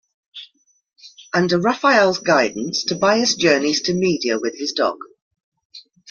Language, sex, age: English, female, 30-39